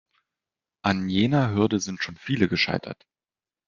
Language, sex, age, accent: German, male, 19-29, Deutschland Deutsch